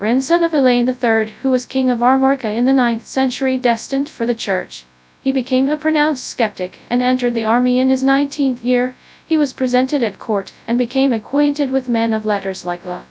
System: TTS, FastPitch